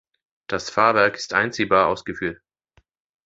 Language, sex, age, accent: German, male, 30-39, Deutschland Deutsch